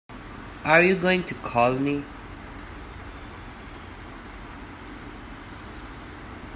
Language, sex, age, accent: English, male, 19-29, India and South Asia (India, Pakistan, Sri Lanka)